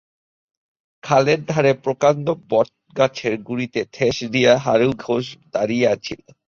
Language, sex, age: Bengali, male, 19-29